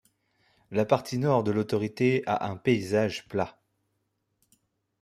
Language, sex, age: French, male, 30-39